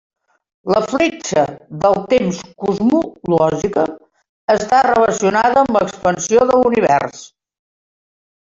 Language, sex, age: Catalan, female, 60-69